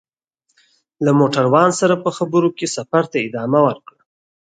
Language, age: Pashto, 19-29